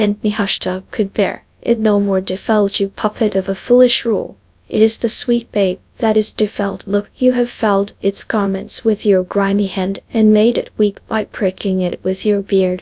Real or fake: fake